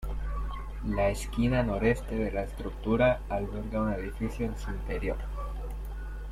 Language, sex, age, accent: Spanish, male, under 19, Chileno: Chile, Cuyo